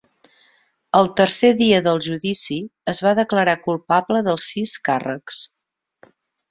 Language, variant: Catalan, Central